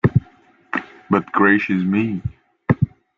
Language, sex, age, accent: English, male, 19-29, England English